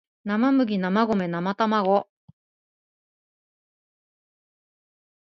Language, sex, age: Japanese, female, 40-49